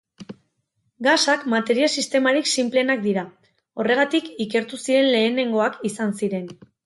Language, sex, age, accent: Basque, female, 30-39, Erdialdekoa edo Nafarra (Gipuzkoa, Nafarroa)